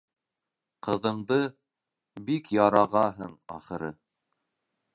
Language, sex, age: Bashkir, male, 19-29